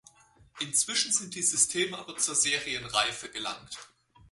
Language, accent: German, Deutschland Deutsch